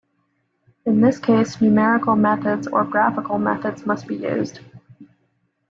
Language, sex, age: English, female, 30-39